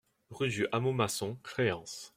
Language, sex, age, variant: French, male, under 19, Français de métropole